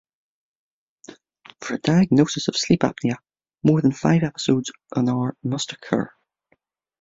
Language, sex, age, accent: English, male, 30-39, Irish English